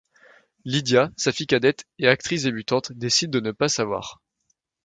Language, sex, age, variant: French, male, 19-29, Français de métropole